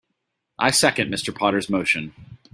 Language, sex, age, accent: English, male, 30-39, United States English